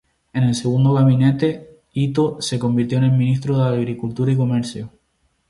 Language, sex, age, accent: Spanish, male, 19-29, España: Islas Canarias